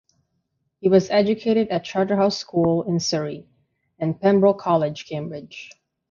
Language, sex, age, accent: English, female, 30-39, Canadian English; Filipino